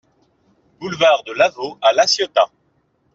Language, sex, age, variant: French, male, 19-29, Français de métropole